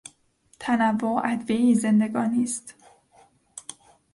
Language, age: Persian, 30-39